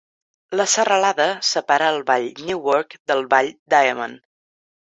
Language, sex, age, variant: Catalan, female, 19-29, Central